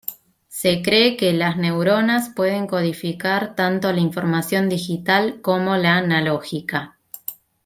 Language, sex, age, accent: Spanish, female, 19-29, Rioplatense: Argentina, Uruguay, este de Bolivia, Paraguay